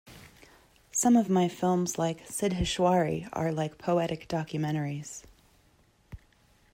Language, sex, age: English, female, 30-39